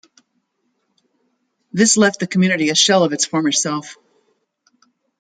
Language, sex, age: English, female, 70-79